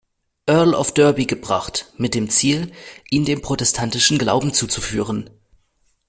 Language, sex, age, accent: German, male, under 19, Deutschland Deutsch